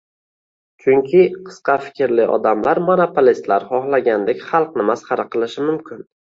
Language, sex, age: Uzbek, male, 19-29